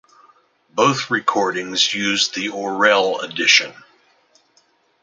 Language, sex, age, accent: English, male, 50-59, United States English